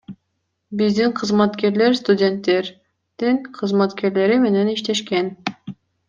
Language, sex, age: Kyrgyz, female, 19-29